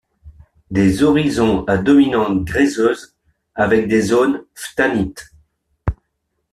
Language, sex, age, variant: French, male, 50-59, Français de métropole